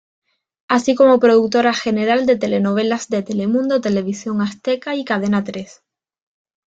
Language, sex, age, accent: Spanish, female, 19-29, España: Norte peninsular (Asturias, Castilla y León, Cantabria, País Vasco, Navarra, Aragón, La Rioja, Guadalajara, Cuenca)